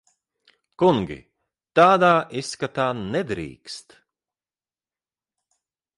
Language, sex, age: Latvian, male, 30-39